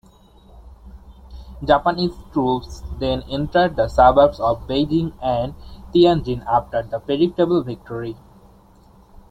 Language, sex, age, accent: English, male, 19-29, India and South Asia (India, Pakistan, Sri Lanka)